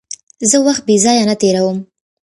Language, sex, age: Pashto, female, 19-29